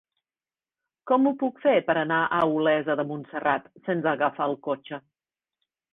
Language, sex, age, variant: Catalan, female, 50-59, Central